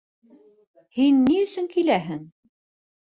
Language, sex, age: Bashkir, female, 30-39